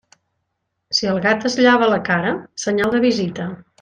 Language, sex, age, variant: Catalan, female, 50-59, Central